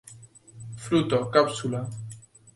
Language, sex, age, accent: Spanish, male, 19-29, España: Islas Canarias